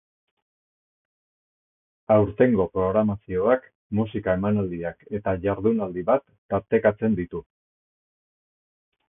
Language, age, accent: Basque, 60-69, Erdialdekoa edo Nafarra (Gipuzkoa, Nafarroa)